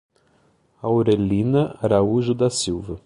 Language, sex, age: Portuguese, male, 30-39